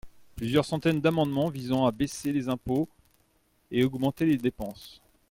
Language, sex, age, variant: French, male, 40-49, Français de métropole